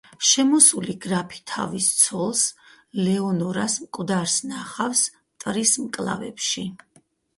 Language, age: Georgian, 40-49